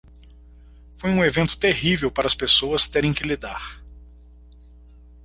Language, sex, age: Portuguese, male, 40-49